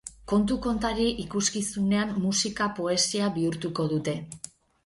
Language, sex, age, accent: Basque, female, 50-59, Erdialdekoa edo Nafarra (Gipuzkoa, Nafarroa)